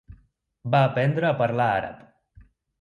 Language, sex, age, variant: Catalan, male, 40-49, Central